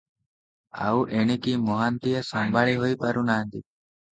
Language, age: Odia, 19-29